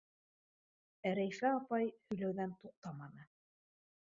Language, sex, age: Bashkir, female, 30-39